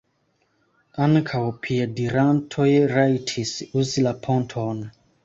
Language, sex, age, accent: Esperanto, male, 19-29, Internacia